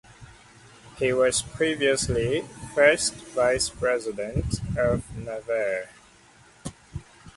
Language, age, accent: English, 19-29, United States English